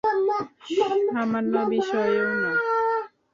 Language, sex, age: Bengali, male, 19-29